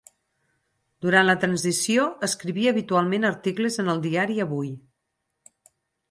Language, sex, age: Catalan, female, 50-59